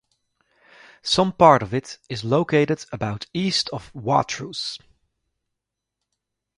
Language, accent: English, England English